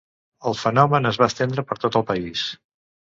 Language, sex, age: Catalan, male, 60-69